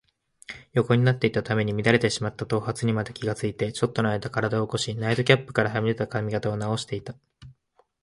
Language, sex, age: Japanese, male, 19-29